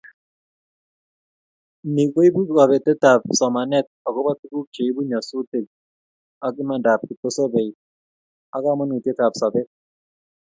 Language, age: Kalenjin, 19-29